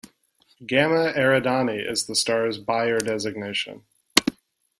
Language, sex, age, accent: English, male, 30-39, United States English